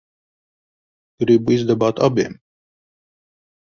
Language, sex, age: Latvian, male, 40-49